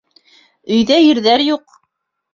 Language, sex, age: Bashkir, female, 19-29